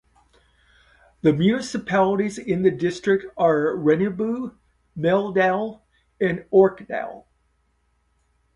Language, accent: English, Canadian English